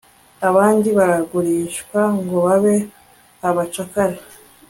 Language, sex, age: Kinyarwanda, female, 19-29